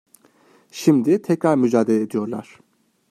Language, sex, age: Turkish, male, 19-29